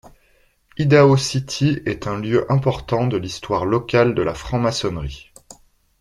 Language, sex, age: French, male, 30-39